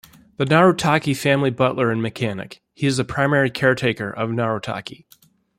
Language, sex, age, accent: English, male, 30-39, United States English